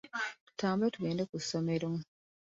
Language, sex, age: Ganda, female, 30-39